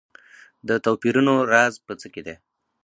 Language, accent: Pashto, معیاري پښتو